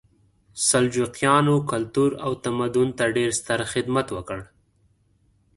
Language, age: Pashto, 19-29